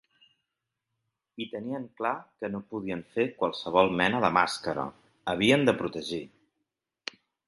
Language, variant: Catalan, Central